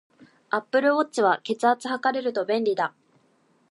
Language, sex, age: Japanese, female, 19-29